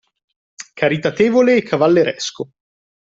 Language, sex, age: Italian, male, 30-39